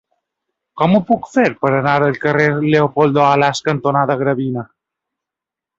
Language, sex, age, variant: Catalan, male, 30-39, Balear